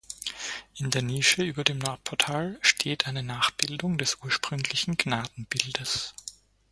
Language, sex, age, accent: German, male, 30-39, Österreichisches Deutsch